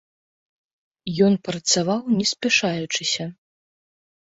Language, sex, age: Belarusian, female, 30-39